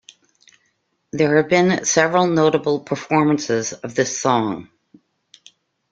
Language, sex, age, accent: English, female, 50-59, United States English